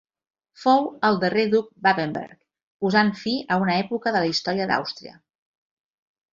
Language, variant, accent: Catalan, Central, central